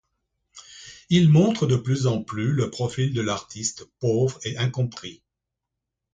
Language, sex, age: French, male, 60-69